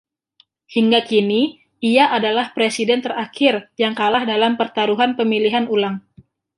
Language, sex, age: Indonesian, female, 19-29